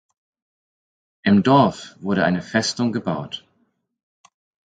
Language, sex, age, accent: German, male, 19-29, Deutschland Deutsch; Hochdeutsch